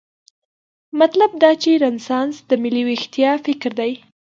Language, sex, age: Pashto, female, 19-29